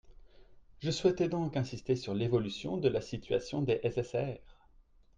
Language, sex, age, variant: French, male, 30-39, Français de métropole